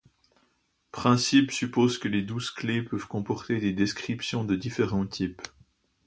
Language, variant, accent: French, Français d'Europe, Français de Suisse